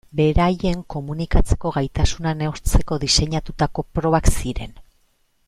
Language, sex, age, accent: Basque, female, 40-49, Mendebalekoa (Araba, Bizkaia, Gipuzkoako mendebaleko herri batzuk)